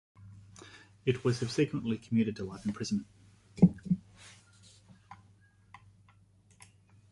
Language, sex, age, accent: English, male, 40-49, Australian English